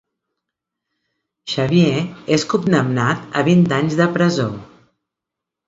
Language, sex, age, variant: Catalan, female, 50-59, Central